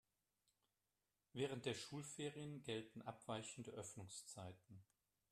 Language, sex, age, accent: German, male, 50-59, Deutschland Deutsch